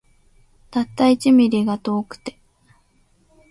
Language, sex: Japanese, female